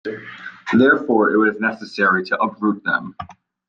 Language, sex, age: English, male, 19-29